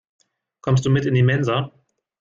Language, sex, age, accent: German, male, 30-39, Deutschland Deutsch